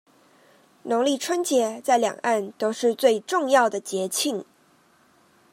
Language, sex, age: Chinese, female, 19-29